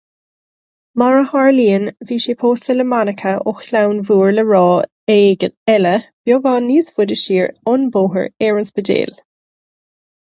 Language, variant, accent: Irish, Gaeilge na Mumhan, Cainteoir líofa, ní ó dhúchas